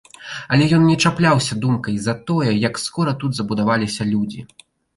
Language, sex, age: Belarusian, male, 19-29